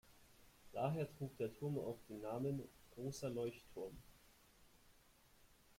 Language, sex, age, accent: German, male, 19-29, Deutschland Deutsch